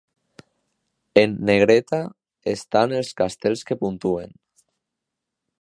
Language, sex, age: Catalan, male, under 19